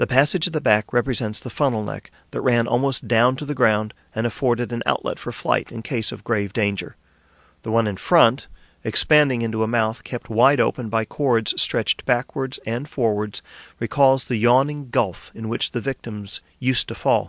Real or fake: real